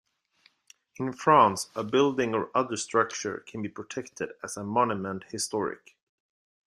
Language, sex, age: English, male, 30-39